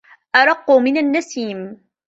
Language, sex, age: Arabic, female, 19-29